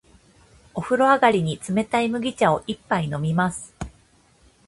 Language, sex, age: Japanese, female, 30-39